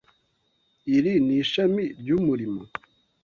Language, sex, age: Kinyarwanda, male, 19-29